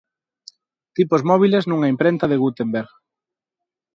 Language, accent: Galician, Normativo (estándar)